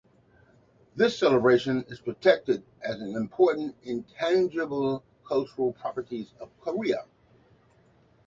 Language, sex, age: English, male, 60-69